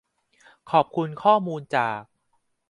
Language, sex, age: Thai, male, 30-39